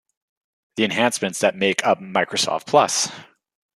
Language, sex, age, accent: English, male, 19-29, Canadian English